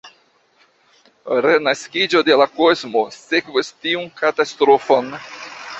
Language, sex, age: Esperanto, male, 50-59